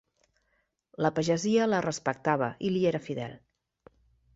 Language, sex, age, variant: Catalan, female, 40-49, Central